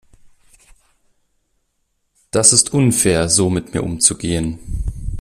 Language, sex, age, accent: German, male, 19-29, Deutschland Deutsch